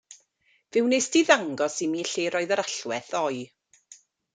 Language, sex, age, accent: Welsh, female, 40-49, Y Deyrnas Unedig Cymraeg